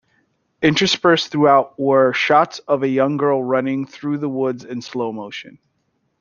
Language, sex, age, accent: English, male, 30-39, United States English